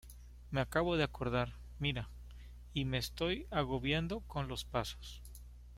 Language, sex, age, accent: Spanish, male, 30-39, México